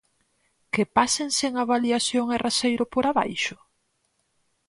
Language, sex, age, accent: Galician, female, 30-39, Atlántico (seseo e gheada)